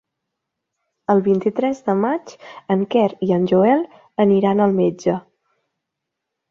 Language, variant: Catalan, Central